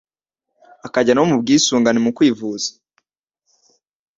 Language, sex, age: Kinyarwanda, male, under 19